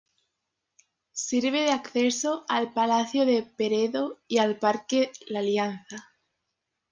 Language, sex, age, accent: Spanish, female, under 19, España: Norte peninsular (Asturias, Castilla y León, Cantabria, País Vasco, Navarra, Aragón, La Rioja, Guadalajara, Cuenca)